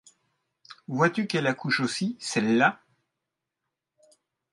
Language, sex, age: French, male, 30-39